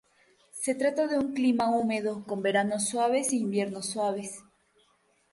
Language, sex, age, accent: Spanish, female, 19-29, México